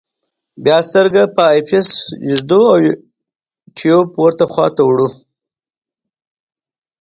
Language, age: Pashto, 40-49